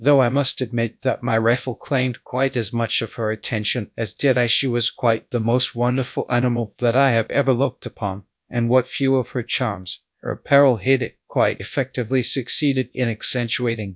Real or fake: fake